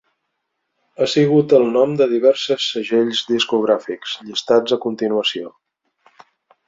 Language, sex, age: Catalan, male, 60-69